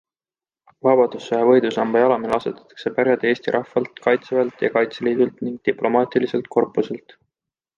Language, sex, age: Estonian, male, 19-29